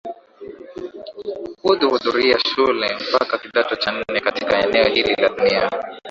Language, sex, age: Swahili, male, 19-29